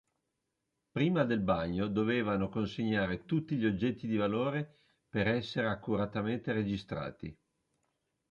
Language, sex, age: Italian, female, 60-69